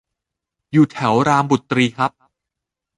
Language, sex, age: Thai, male, 40-49